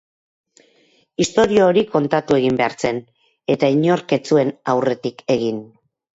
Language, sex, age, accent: Basque, female, 50-59, Mendebalekoa (Araba, Bizkaia, Gipuzkoako mendebaleko herri batzuk)